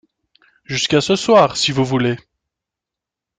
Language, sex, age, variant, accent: French, male, 30-39, Français d'Europe, Français de Belgique